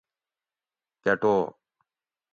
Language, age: Gawri, 40-49